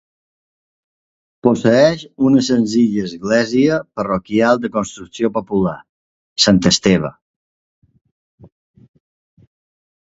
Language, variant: Catalan, Balear